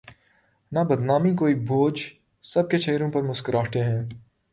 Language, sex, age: Urdu, male, 19-29